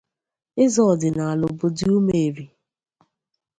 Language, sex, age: Igbo, female, 30-39